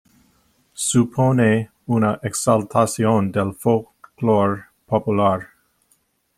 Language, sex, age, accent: Spanish, male, 30-39, México